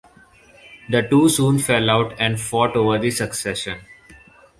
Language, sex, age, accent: English, male, 19-29, India and South Asia (India, Pakistan, Sri Lanka)